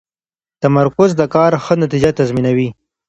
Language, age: Pashto, 19-29